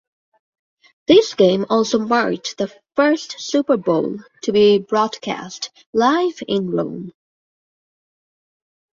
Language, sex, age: English, female, 19-29